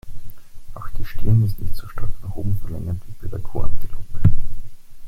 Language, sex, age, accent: German, male, 30-39, Österreichisches Deutsch